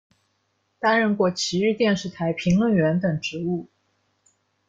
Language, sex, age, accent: Chinese, female, 19-29, 出生地：上海市